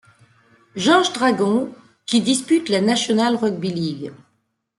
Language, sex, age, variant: French, female, 40-49, Français de métropole